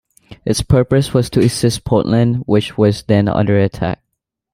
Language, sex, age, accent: English, male, under 19, India and South Asia (India, Pakistan, Sri Lanka)